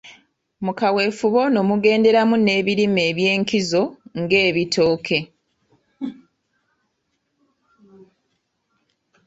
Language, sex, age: Ganda, female, 30-39